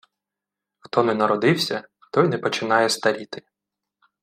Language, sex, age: Ukrainian, male, 30-39